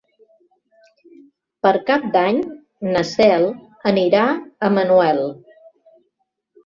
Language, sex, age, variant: Catalan, female, 50-59, Central